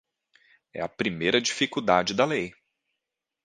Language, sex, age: Portuguese, male, 30-39